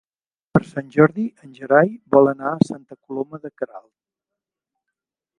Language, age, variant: Catalan, 60-69, Central